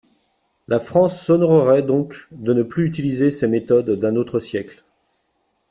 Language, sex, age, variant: French, male, 50-59, Français de métropole